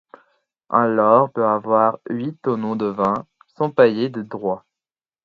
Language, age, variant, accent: French, 19-29, Français d'Europe, Français du Royaume-Uni